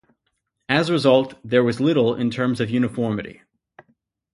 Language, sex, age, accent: English, male, 19-29, United States English